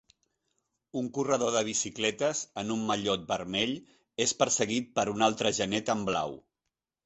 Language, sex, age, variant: Catalan, male, 40-49, Central